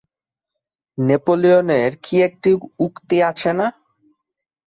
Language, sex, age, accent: Bengali, male, 19-29, Bengali